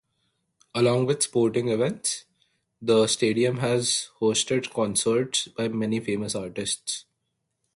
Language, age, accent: English, 19-29, India and South Asia (India, Pakistan, Sri Lanka)